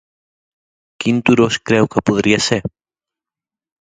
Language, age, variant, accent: Catalan, 30-39, Central, central